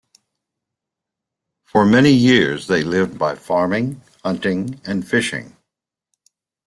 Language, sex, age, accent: English, male, 60-69, United States English